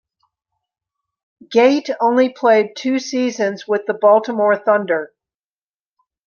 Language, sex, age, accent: English, female, 60-69, United States English